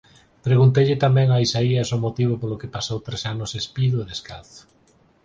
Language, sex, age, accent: Galician, male, 40-49, Normativo (estándar)